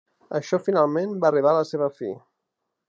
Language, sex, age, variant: Catalan, male, 30-39, Central